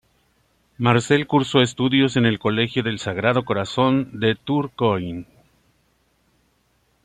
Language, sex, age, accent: Spanish, male, 60-69, México